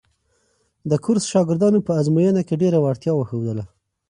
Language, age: Pashto, 19-29